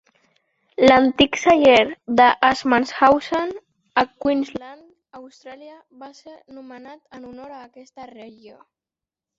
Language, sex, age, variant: Catalan, male, under 19, Central